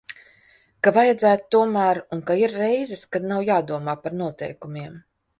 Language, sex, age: Latvian, female, 50-59